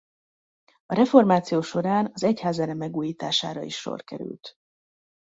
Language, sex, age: Hungarian, female, 19-29